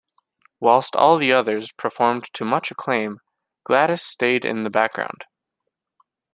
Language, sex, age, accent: English, male, 19-29, Canadian English